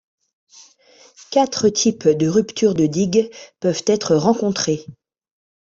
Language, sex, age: French, female, 50-59